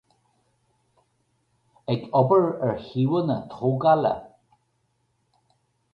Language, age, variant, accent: Irish, 50-59, Gaeilge Uladh, Cainteoir dúchais, Gaeltacht